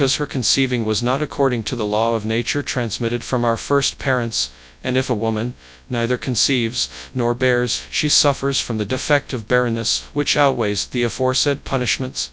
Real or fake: fake